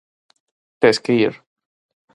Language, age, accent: Galician, 19-29, Normativo (estándar)